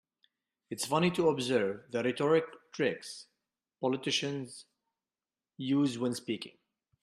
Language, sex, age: English, male, 30-39